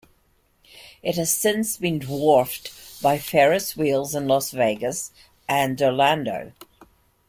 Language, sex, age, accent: English, female, 60-69, Scottish English